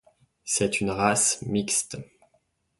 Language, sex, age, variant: French, male, 19-29, Français de métropole